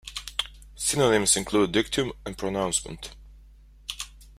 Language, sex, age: English, male, 19-29